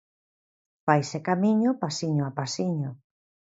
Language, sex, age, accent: Galician, female, 50-59, Normativo (estándar)